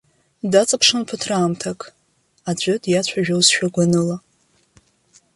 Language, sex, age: Abkhazian, female, 30-39